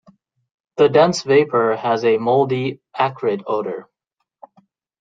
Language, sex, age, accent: English, male, 30-39, United States English